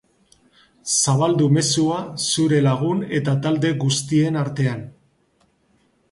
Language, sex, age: Basque, male, 50-59